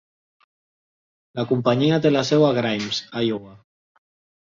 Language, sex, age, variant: Catalan, male, 30-39, Central